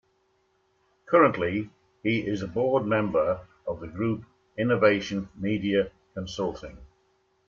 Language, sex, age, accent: English, male, 70-79, England English